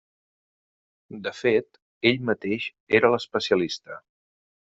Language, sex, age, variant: Catalan, male, 30-39, Central